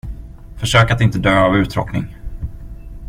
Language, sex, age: Swedish, male, 30-39